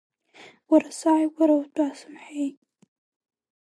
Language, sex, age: Abkhazian, female, under 19